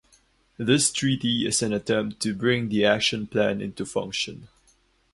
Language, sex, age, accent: English, male, 19-29, Filipino